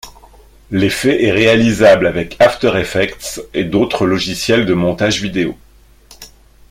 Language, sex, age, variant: French, male, 50-59, Français de métropole